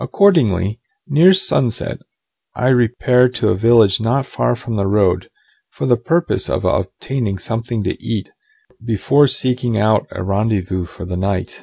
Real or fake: real